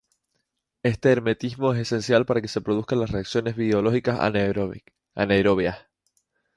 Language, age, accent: Spanish, 19-29, España: Islas Canarias